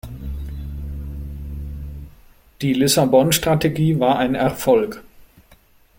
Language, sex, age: German, male, 40-49